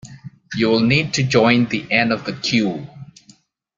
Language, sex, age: English, male, 40-49